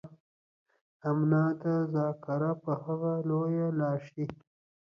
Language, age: Pashto, 19-29